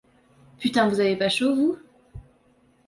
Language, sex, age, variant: French, female, 19-29, Français de métropole